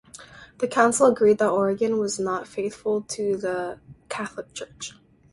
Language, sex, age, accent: English, female, 19-29, United States English